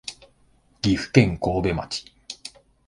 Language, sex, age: Japanese, male, 50-59